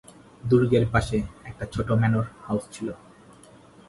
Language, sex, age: Bengali, male, 19-29